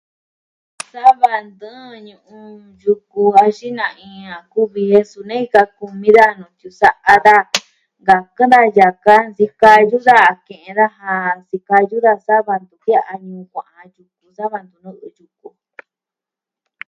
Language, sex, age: Southwestern Tlaxiaco Mixtec, female, 60-69